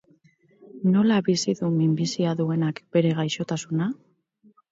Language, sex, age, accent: Basque, female, 19-29, Mendebalekoa (Araba, Bizkaia, Gipuzkoako mendebaleko herri batzuk)